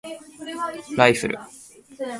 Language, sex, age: Japanese, male, 19-29